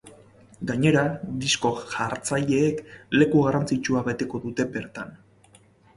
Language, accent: Basque, Erdialdekoa edo Nafarra (Gipuzkoa, Nafarroa)